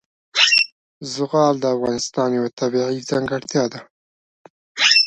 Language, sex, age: Pashto, male, 19-29